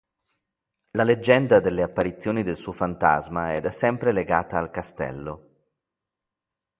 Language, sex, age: Italian, male, 40-49